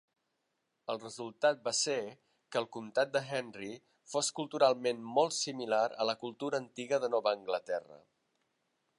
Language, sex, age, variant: Catalan, male, 50-59, Nord-Occidental